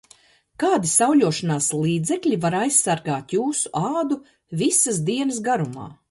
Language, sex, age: Latvian, female, 50-59